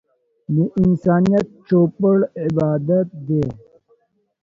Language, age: Pashto, 30-39